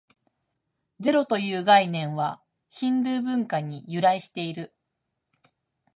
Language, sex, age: Japanese, female, 40-49